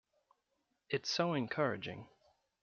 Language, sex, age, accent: English, male, under 19, Australian English